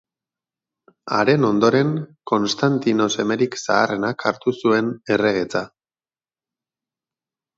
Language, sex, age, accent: Basque, male, 30-39, Batua